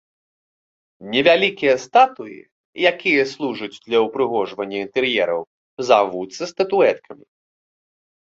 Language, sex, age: Belarusian, male, 19-29